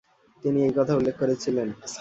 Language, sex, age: Bengali, male, 19-29